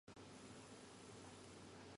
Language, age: Adamawa Fulfulde, 19-29